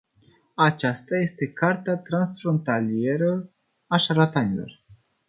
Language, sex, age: Romanian, male, 19-29